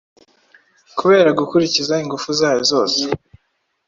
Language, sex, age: Kinyarwanda, male, 19-29